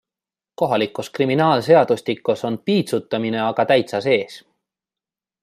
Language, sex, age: Estonian, male, 30-39